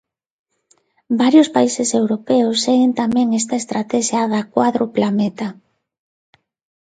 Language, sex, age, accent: Galician, female, 40-49, Neofalante